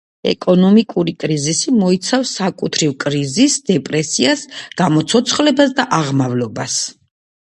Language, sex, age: Georgian, female, 50-59